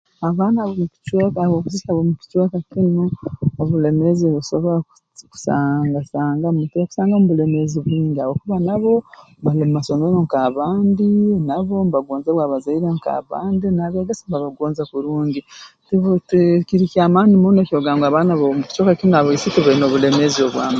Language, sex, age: Tooro, female, 40-49